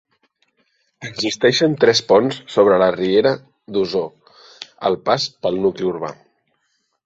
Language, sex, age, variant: Catalan, male, 30-39, Central